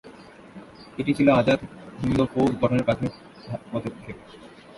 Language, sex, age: Bengali, male, under 19